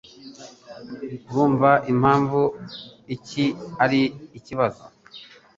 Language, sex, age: Kinyarwanda, male, 40-49